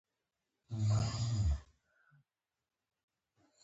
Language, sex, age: Pashto, female, 30-39